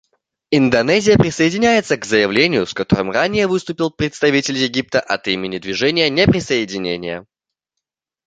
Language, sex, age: Russian, male, 19-29